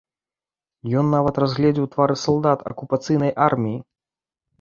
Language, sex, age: Belarusian, male, 30-39